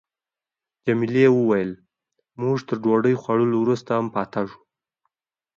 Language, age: Pashto, under 19